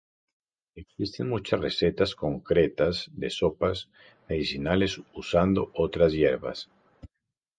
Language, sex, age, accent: Spanish, male, 40-49, Andino-Pacífico: Colombia, Perú, Ecuador, oeste de Bolivia y Venezuela andina